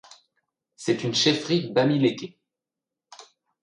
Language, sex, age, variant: French, male, 19-29, Français de métropole